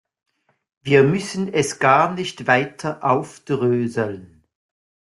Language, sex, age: German, male, 40-49